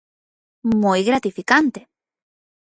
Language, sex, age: Galician, female, 30-39